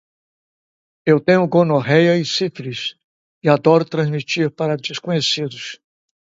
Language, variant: Portuguese, Portuguese (Brasil)